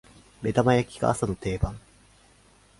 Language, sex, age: Japanese, male, 19-29